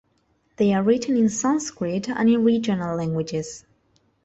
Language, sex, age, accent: English, female, 19-29, England English